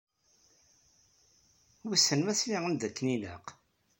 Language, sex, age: Kabyle, male, 60-69